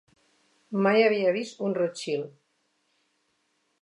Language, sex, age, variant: Catalan, female, 60-69, Central